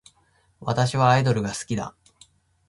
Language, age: Japanese, 19-29